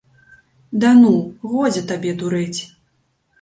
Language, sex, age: Belarusian, female, 19-29